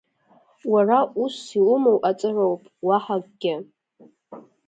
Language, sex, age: Abkhazian, female, under 19